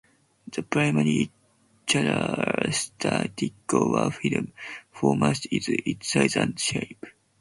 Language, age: English, under 19